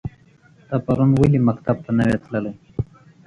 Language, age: Pashto, 19-29